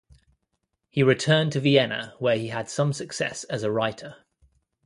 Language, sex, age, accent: English, male, 30-39, England English